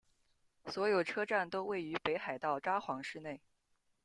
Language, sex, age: Chinese, female, 19-29